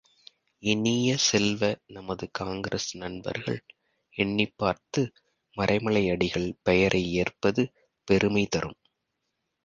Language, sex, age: Tamil, male, 30-39